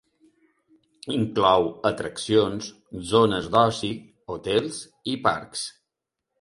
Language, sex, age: Catalan, male, 40-49